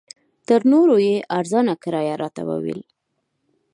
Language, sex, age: Pashto, female, 19-29